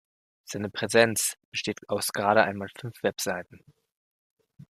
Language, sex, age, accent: German, male, 19-29, Deutschland Deutsch